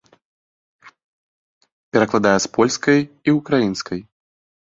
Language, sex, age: Belarusian, male, under 19